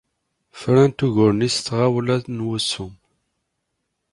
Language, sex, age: Kabyle, male, 30-39